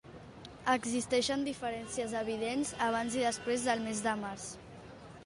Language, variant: Catalan, Central